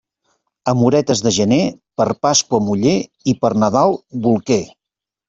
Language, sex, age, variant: Catalan, male, 50-59, Central